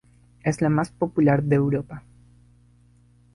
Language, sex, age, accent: Spanish, male, under 19, Andino-Pacífico: Colombia, Perú, Ecuador, oeste de Bolivia y Venezuela andina